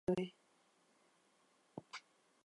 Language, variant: Swahili, Kiswahili Sanifu (EA)